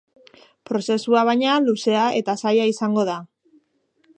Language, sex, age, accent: Basque, female, 40-49, Mendebalekoa (Araba, Bizkaia, Gipuzkoako mendebaleko herri batzuk)